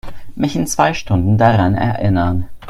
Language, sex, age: German, male, 19-29